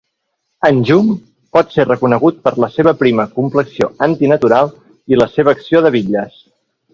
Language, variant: Catalan, Central